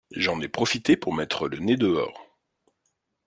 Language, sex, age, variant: French, male, 40-49, Français de métropole